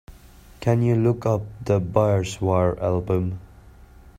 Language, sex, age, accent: English, male, 19-29, India and South Asia (India, Pakistan, Sri Lanka)